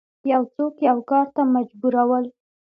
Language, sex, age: Pashto, female, 19-29